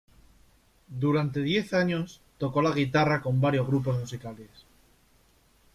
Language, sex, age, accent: Spanish, male, 19-29, España: Centro-Sur peninsular (Madrid, Toledo, Castilla-La Mancha)